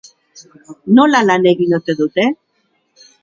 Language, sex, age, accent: Basque, female, 70-79, Mendebalekoa (Araba, Bizkaia, Gipuzkoako mendebaleko herri batzuk)